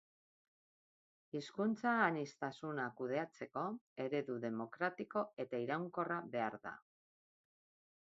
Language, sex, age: Basque, female, 60-69